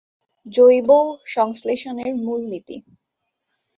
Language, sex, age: Bengali, female, 19-29